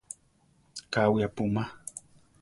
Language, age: Central Tarahumara, 19-29